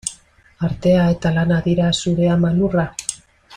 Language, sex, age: Basque, female, 50-59